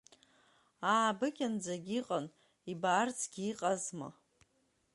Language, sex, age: Abkhazian, female, 40-49